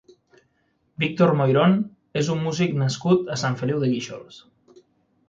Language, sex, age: Catalan, male, 30-39